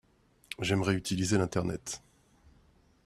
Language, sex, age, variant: French, male, 30-39, Français de métropole